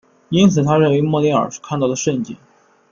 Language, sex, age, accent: Chinese, male, 19-29, 出生地：山东省